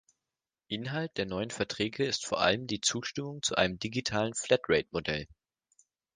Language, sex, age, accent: German, male, under 19, Deutschland Deutsch